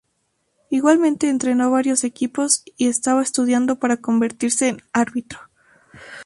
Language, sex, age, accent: Spanish, female, 19-29, México